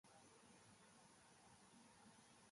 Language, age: Basque, under 19